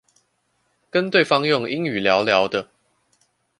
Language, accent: Chinese, 出生地：臺北市